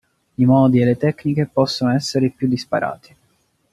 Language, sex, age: Italian, male, 19-29